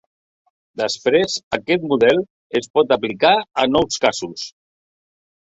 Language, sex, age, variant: Catalan, male, 60-69, Central